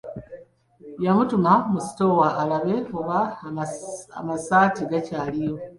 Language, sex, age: Ganda, male, 19-29